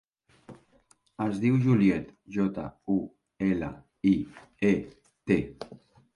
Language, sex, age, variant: Catalan, male, 40-49, Central